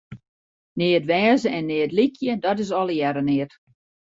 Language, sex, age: Western Frisian, female, 50-59